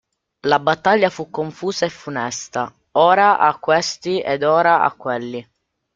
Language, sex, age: Italian, male, under 19